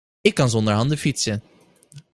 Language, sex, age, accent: Dutch, male, 19-29, Nederlands Nederlands